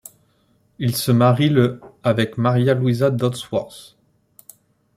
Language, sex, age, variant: French, male, 30-39, Français de métropole